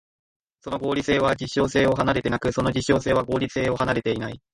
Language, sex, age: Japanese, male, 19-29